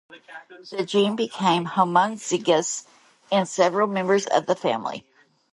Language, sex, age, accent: English, female, 40-49, United States English